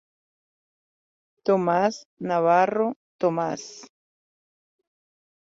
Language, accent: Spanish, América central